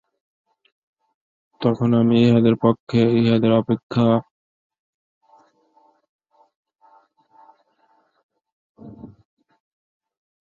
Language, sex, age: Bengali, male, 19-29